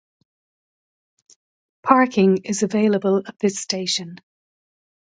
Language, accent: English, Irish English